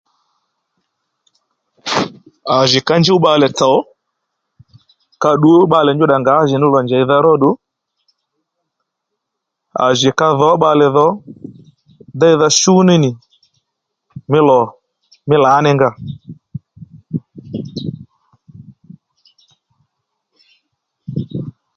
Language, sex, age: Lendu, male, 40-49